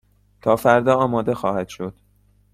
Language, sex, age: Persian, male, 19-29